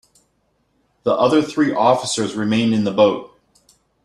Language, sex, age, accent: English, male, 40-49, United States English